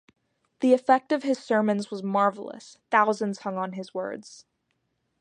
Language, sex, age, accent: English, female, under 19, United States English